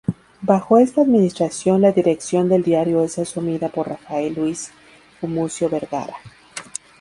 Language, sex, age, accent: Spanish, female, 30-39, México